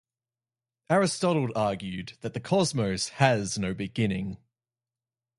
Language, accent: English, Australian English